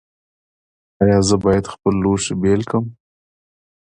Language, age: Pashto, 30-39